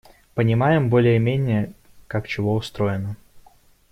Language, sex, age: Russian, male, 19-29